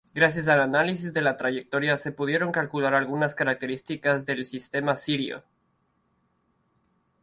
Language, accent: Spanish, Andino-Pacífico: Colombia, Perú, Ecuador, oeste de Bolivia y Venezuela andina